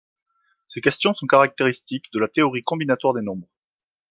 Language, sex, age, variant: French, male, 30-39, Français de métropole